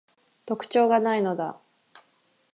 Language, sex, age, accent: Japanese, female, 19-29, 関東